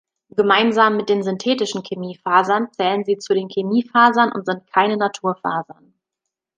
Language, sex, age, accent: German, female, 30-39, Deutschland Deutsch